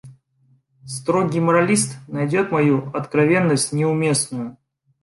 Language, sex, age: Russian, male, 19-29